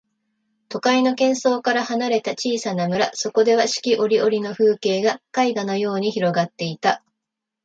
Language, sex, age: Japanese, female, 40-49